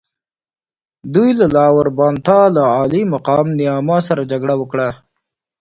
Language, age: Pashto, 40-49